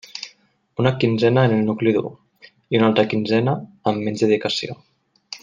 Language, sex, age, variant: Catalan, male, 19-29, Nord-Occidental